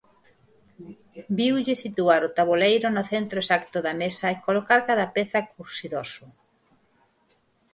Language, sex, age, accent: Galician, female, 50-59, Normativo (estándar)